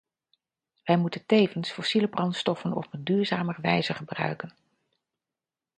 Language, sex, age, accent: Dutch, female, 50-59, Nederlands Nederlands